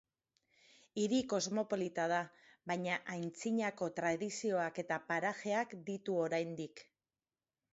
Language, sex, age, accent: Basque, female, 40-49, Mendebalekoa (Araba, Bizkaia, Gipuzkoako mendebaleko herri batzuk)